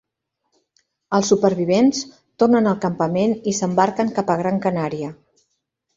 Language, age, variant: Catalan, 50-59, Central